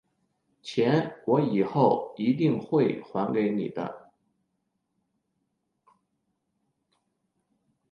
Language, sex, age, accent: Chinese, male, 50-59, 出生地：北京市; 普通话